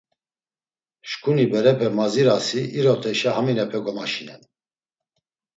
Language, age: Laz, 50-59